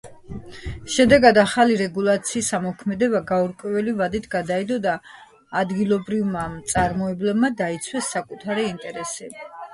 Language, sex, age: Georgian, female, 40-49